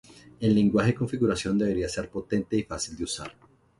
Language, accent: Spanish, Andino-Pacífico: Colombia, Perú, Ecuador, oeste de Bolivia y Venezuela andina